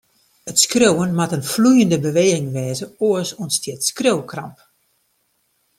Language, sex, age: Western Frisian, female, 50-59